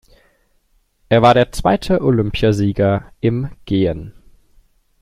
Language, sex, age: German, male, 19-29